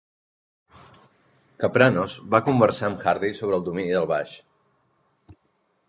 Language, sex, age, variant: Catalan, male, 30-39, Central